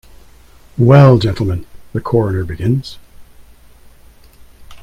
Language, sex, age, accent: English, male, 60-69, Canadian English